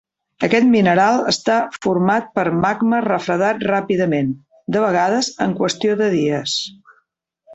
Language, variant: Catalan, Central